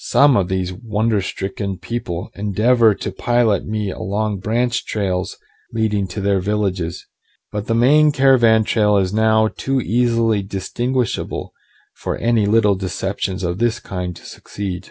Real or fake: real